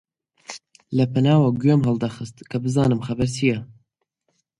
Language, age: Central Kurdish, 19-29